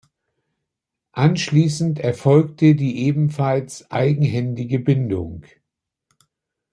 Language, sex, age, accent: German, male, 50-59, Deutschland Deutsch